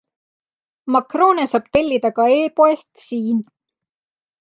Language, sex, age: Estonian, female, 30-39